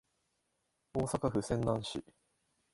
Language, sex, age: Japanese, male, 19-29